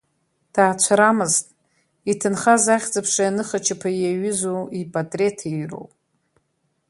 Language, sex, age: Abkhazian, female, 50-59